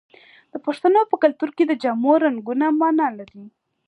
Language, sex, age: Pashto, female, 19-29